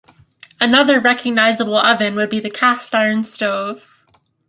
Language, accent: English, United States English